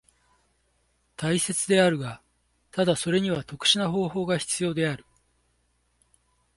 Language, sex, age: Japanese, male, 50-59